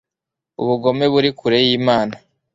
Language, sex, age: Kinyarwanda, male, 30-39